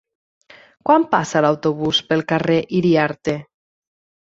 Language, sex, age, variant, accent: Catalan, female, 19-29, Nord-Occidental, Lleidatà